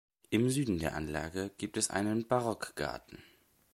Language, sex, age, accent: German, male, under 19, Deutschland Deutsch